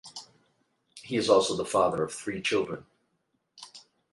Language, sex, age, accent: English, male, 50-59, United States English